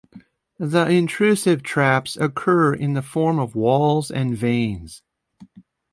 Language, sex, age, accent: English, male, 50-59, United States English